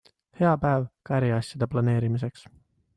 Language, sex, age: Estonian, male, 19-29